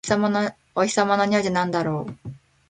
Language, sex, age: Japanese, female, 19-29